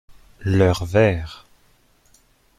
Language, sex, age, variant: French, male, 19-29, Français de métropole